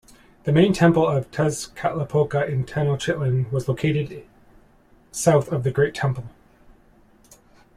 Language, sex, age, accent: English, male, 30-39, Canadian English